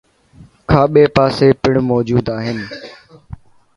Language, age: Sindhi, under 19